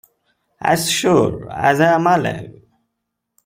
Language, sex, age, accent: English, male, 19-29, India and South Asia (India, Pakistan, Sri Lanka)